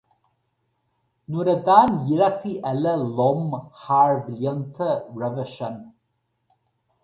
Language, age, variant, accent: Irish, 50-59, Gaeilge Uladh, Cainteoir dúchais, Gaeltacht